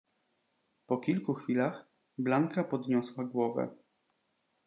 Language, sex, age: Polish, male, 30-39